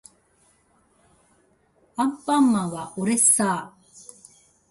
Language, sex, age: Japanese, female, 60-69